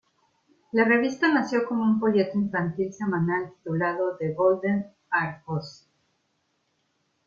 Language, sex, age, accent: Spanish, female, 40-49, México